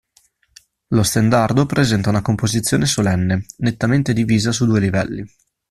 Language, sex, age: Italian, male, 19-29